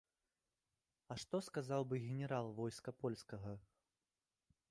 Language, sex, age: Belarusian, male, 19-29